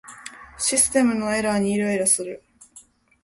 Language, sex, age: Japanese, female, under 19